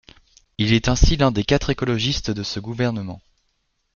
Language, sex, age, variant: French, male, 19-29, Français de métropole